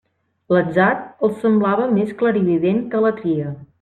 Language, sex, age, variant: Catalan, female, 30-39, Central